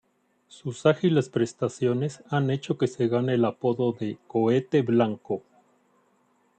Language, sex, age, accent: Spanish, male, 40-49, México